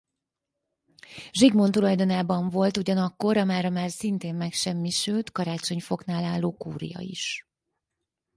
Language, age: Hungarian, 50-59